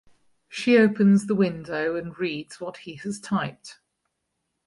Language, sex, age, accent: English, female, 50-59, Welsh English